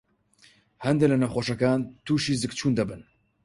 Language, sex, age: Central Kurdish, male, 19-29